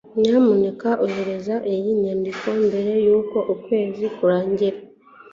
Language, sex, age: Kinyarwanda, female, 19-29